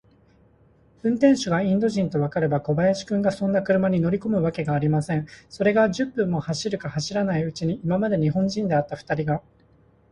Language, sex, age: Japanese, male, 30-39